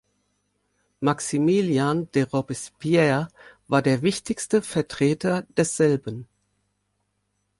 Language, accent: German, Deutschland Deutsch